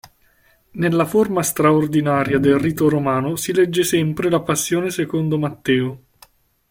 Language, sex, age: Italian, male, 19-29